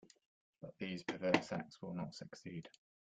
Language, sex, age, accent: English, male, 30-39, England English